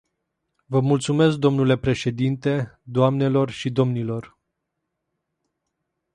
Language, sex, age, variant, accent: Romanian, male, 19-29, Romanian-Romania, Muntenesc